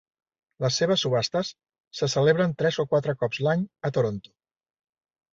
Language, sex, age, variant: Catalan, male, 60-69, Central